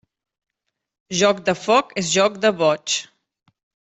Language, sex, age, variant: Catalan, female, 40-49, Central